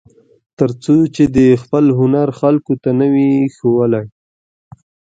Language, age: Pashto, 19-29